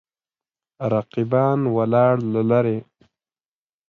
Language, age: Pashto, 19-29